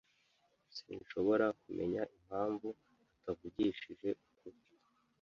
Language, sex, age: Kinyarwanda, male, 19-29